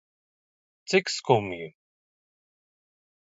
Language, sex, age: Latvian, male, 30-39